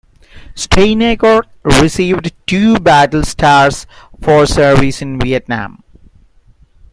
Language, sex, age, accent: English, male, 30-39, India and South Asia (India, Pakistan, Sri Lanka)